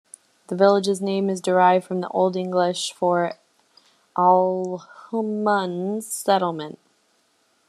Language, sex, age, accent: English, female, 19-29, United States English